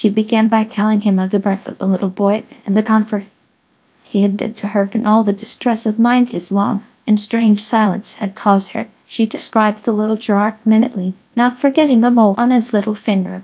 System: TTS, GlowTTS